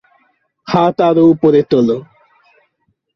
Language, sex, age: Bengali, male, 19-29